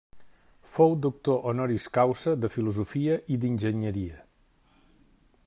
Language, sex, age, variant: Catalan, male, 50-59, Central